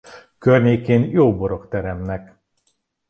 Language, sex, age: Hungarian, male, 30-39